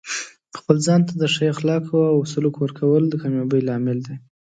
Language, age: Pashto, 19-29